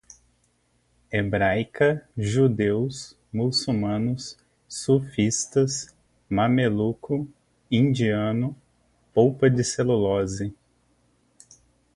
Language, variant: Portuguese, Portuguese (Brasil)